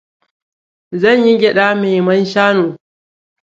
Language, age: Hausa, 19-29